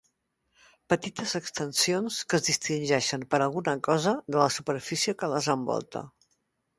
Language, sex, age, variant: Catalan, female, 70-79, Central